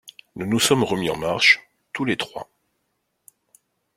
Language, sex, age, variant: French, male, 40-49, Français de métropole